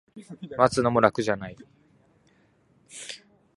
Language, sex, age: Japanese, male, under 19